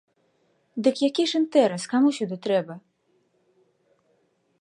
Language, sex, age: Belarusian, female, 19-29